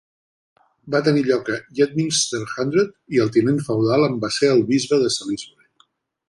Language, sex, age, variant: Catalan, male, 60-69, Central